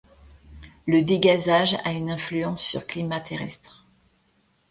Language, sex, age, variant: French, female, 30-39, Français de métropole